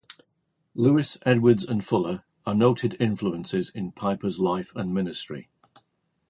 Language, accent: English, England English